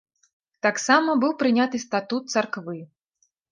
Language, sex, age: Belarusian, female, 30-39